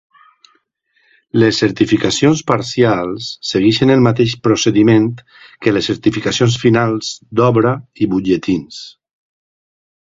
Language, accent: Catalan, valencià